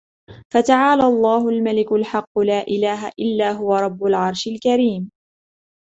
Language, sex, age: Arabic, female, 19-29